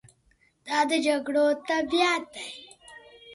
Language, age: Pashto, 19-29